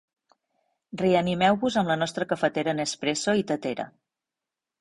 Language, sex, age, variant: Catalan, female, 40-49, Central